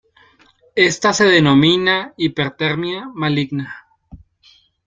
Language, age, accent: Spanish, 19-29, América central